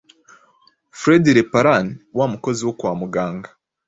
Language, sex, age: Kinyarwanda, male, 19-29